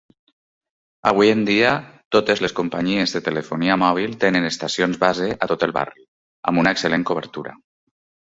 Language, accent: Catalan, valencià